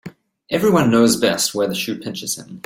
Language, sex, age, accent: English, male, 30-39, Southern African (South Africa, Zimbabwe, Namibia)